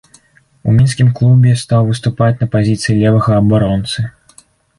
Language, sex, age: Belarusian, male, under 19